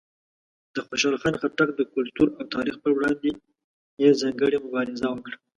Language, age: Pashto, 19-29